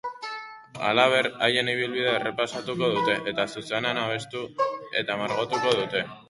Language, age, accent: Basque, under 19, Erdialdekoa edo Nafarra (Gipuzkoa, Nafarroa)